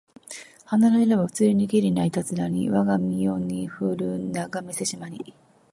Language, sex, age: Japanese, female, 40-49